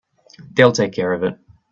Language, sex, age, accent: English, male, 19-29, New Zealand English